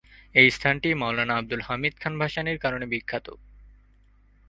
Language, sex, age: Bengali, male, 19-29